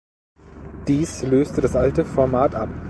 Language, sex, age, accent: German, male, 30-39, Deutschland Deutsch